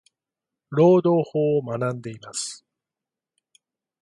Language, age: Japanese, 50-59